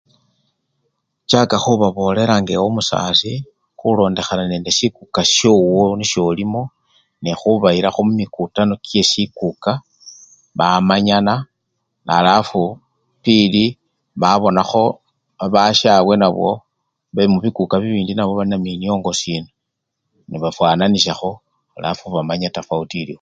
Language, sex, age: Luyia, male, 60-69